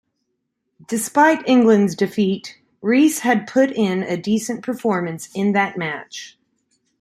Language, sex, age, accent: English, female, 40-49, United States English